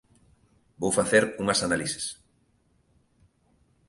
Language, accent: Galician, Normativo (estándar)